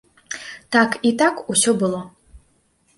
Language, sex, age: Belarusian, female, 19-29